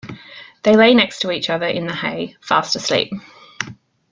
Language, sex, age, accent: English, female, 30-39, Australian English